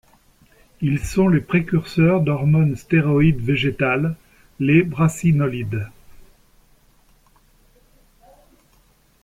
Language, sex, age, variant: French, male, 60-69, Français de métropole